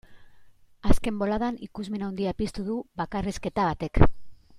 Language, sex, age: Basque, female, 40-49